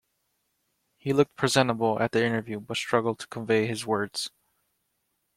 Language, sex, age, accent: English, male, 19-29, United States English